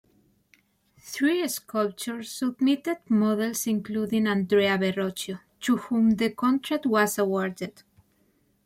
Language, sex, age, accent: English, female, 19-29, United States English